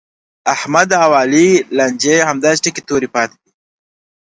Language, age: Pashto, 30-39